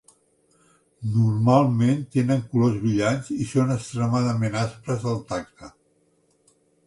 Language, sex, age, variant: Catalan, male, 60-69, Central